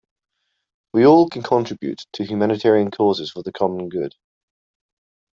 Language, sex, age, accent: English, male, 19-29, England English